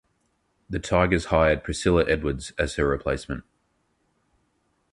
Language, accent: English, Australian English